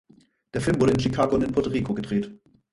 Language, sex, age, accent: German, male, 19-29, Deutschland Deutsch